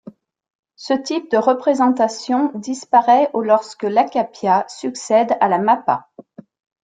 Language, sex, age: French, female, 50-59